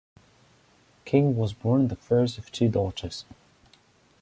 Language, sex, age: English, male, 19-29